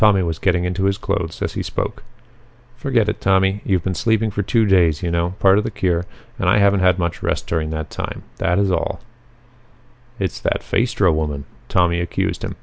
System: none